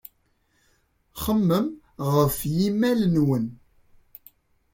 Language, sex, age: Kabyle, male, 19-29